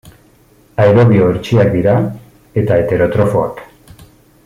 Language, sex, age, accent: Basque, male, 40-49, Mendebalekoa (Araba, Bizkaia, Gipuzkoako mendebaleko herri batzuk)